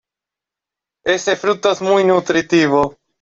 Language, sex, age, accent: Spanish, male, 19-29, Rioplatense: Argentina, Uruguay, este de Bolivia, Paraguay